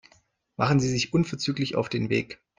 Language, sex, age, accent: German, male, 19-29, Deutschland Deutsch